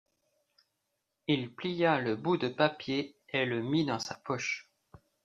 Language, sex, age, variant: French, male, 40-49, Français de métropole